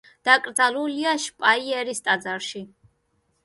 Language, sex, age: Georgian, female, 19-29